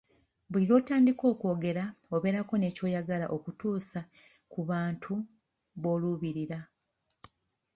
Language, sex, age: Ganda, female, 19-29